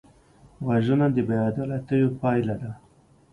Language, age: Pashto, 30-39